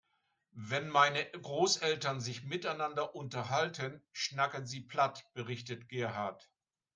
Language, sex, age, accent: German, male, 60-69, Deutschland Deutsch